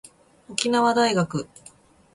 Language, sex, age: Japanese, female, 30-39